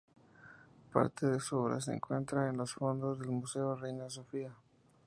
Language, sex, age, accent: Spanish, male, 19-29, México